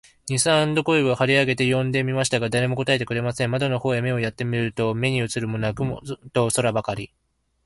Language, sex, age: Japanese, male, 19-29